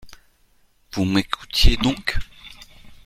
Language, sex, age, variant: French, male, 40-49, Français de métropole